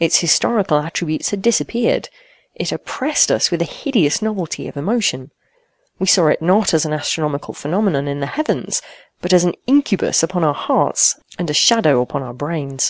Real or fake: real